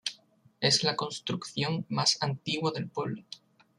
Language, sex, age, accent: Spanish, male, 19-29, España: Sur peninsular (Andalucia, Extremadura, Murcia)